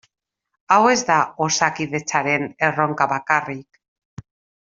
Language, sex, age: Basque, female, 40-49